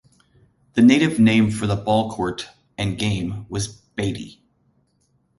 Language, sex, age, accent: English, male, 40-49, United States English